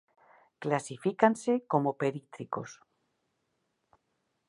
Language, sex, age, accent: Galician, female, 40-49, Oriental (común en zona oriental)